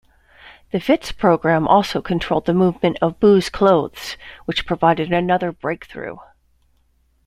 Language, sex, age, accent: English, female, 50-59, United States English